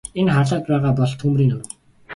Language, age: Mongolian, 19-29